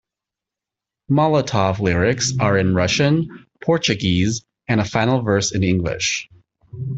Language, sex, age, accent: English, male, 30-39, United States English